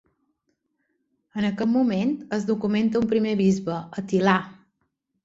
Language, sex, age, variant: Catalan, female, 40-49, Balear